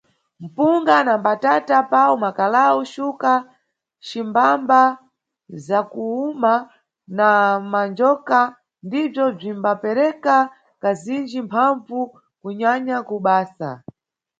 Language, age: Nyungwe, 30-39